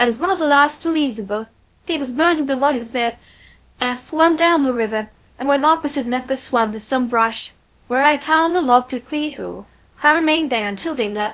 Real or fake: fake